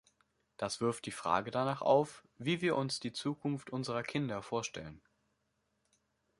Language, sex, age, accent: German, male, under 19, Deutschland Deutsch